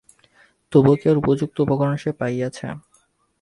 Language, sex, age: Bengali, male, 19-29